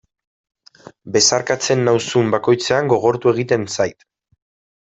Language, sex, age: Basque, male, 19-29